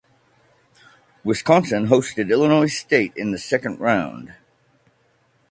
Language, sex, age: English, male, 40-49